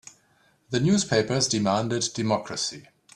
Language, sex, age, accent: English, male, 50-59, United States English